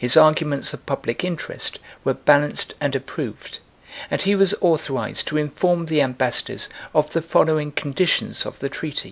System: none